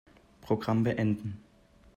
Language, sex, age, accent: German, male, 30-39, Deutschland Deutsch